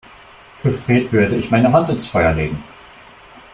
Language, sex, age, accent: German, male, 19-29, Deutschland Deutsch